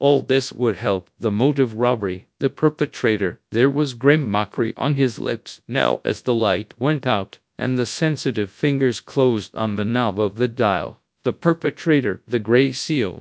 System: TTS, GradTTS